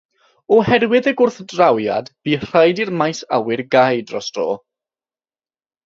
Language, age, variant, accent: Welsh, 19-29, South-Eastern Welsh, Y Deyrnas Unedig Cymraeg